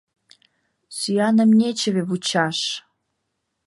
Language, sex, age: Mari, female, 19-29